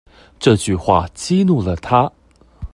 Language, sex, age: Chinese, male, 19-29